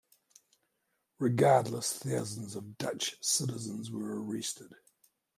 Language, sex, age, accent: English, male, 50-59, New Zealand English